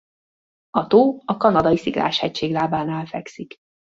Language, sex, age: Hungarian, female, 40-49